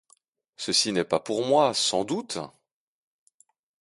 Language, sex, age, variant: French, male, 40-49, Français de métropole